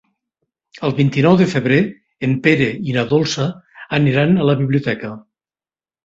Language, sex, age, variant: Catalan, male, 60-69, Nord-Occidental